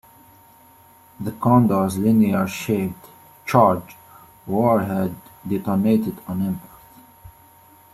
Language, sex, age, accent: English, male, 19-29, United States English